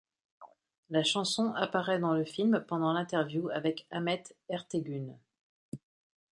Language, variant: French, Français de métropole